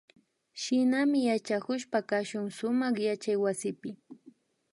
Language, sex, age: Imbabura Highland Quichua, female, 30-39